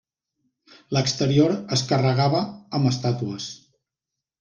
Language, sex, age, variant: Catalan, male, 50-59, Central